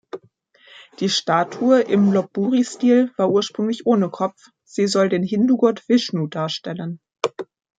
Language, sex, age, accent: German, female, 30-39, Deutschland Deutsch